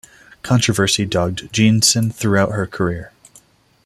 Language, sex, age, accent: English, male, 30-39, United States English